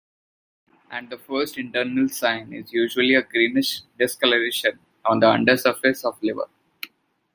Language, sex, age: English, male, under 19